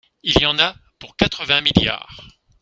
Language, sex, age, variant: French, male, 40-49, Français de métropole